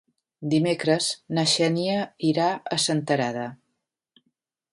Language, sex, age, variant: Catalan, female, 50-59, Central